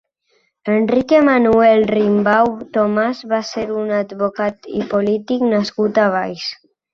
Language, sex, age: Catalan, male, under 19